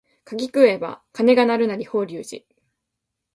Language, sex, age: Japanese, female, 19-29